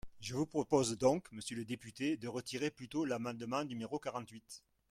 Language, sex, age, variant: French, male, 50-59, Français de métropole